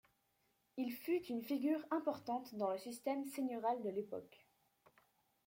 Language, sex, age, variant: French, female, under 19, Français de métropole